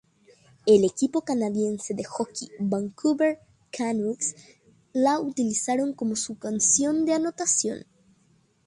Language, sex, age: Spanish, female, 19-29